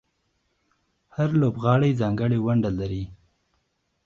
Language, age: Pashto, 19-29